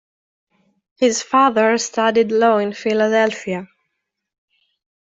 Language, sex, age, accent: English, female, 19-29, United States English